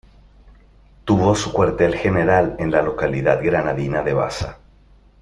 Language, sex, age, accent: Spanish, male, 40-49, Caribe: Cuba, Venezuela, Puerto Rico, República Dominicana, Panamá, Colombia caribeña, México caribeño, Costa del golfo de México